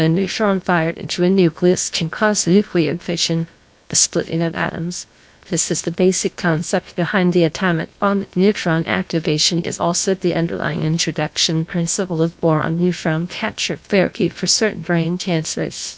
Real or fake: fake